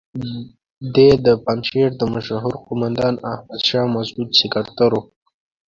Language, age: Pashto, 19-29